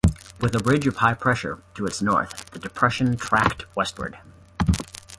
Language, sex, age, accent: English, male, 50-59, United States English